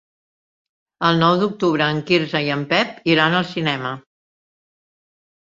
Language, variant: Catalan, Central